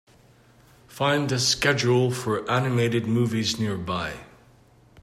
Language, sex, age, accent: English, male, 40-49, United States English